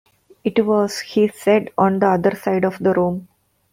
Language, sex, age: English, female, 40-49